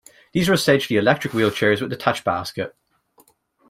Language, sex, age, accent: English, male, 19-29, Irish English